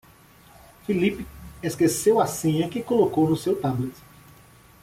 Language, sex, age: Portuguese, male, 40-49